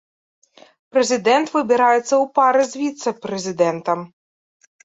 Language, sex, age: Belarusian, female, 19-29